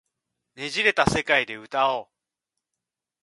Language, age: Japanese, 30-39